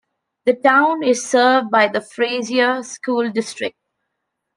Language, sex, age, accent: English, female, 19-29, India and South Asia (India, Pakistan, Sri Lanka)